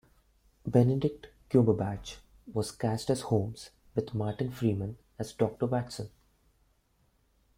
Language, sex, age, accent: English, male, 19-29, India and South Asia (India, Pakistan, Sri Lanka)